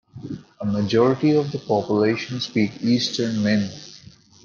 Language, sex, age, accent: English, male, 19-29, India and South Asia (India, Pakistan, Sri Lanka)